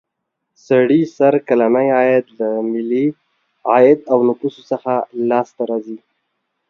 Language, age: Pashto, 30-39